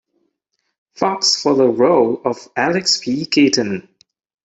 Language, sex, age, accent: English, male, 30-39, United States English